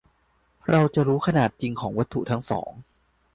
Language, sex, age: Thai, male, 19-29